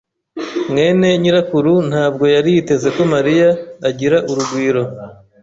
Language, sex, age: Kinyarwanda, male, 19-29